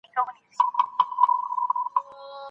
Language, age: Pashto, 30-39